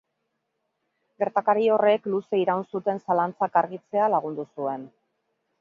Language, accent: Basque, Mendebalekoa (Araba, Bizkaia, Gipuzkoako mendebaleko herri batzuk)